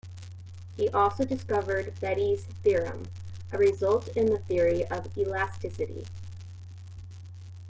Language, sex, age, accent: English, female, 30-39, United States English